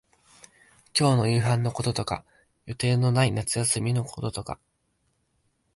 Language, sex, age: Japanese, male, 19-29